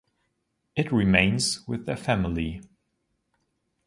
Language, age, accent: English, 19-29, United States English